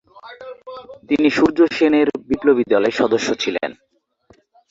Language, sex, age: Bengali, male, 19-29